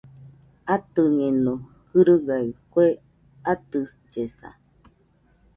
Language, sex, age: Nüpode Huitoto, female, 40-49